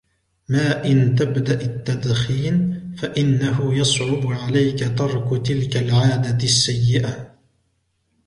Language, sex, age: Arabic, male, 19-29